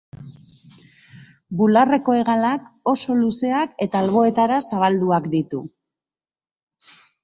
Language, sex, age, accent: Basque, female, 50-59, Mendebalekoa (Araba, Bizkaia, Gipuzkoako mendebaleko herri batzuk)